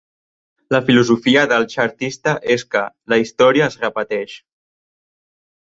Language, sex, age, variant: Catalan, male, 30-39, Central